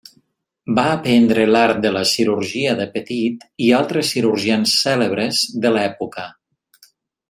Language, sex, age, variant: Catalan, male, 30-39, Central